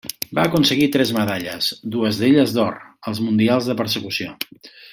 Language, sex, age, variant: Catalan, male, 50-59, Central